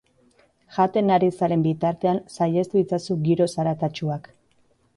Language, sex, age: Basque, female, 30-39